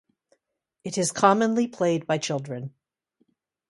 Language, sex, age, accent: English, female, 60-69, United States English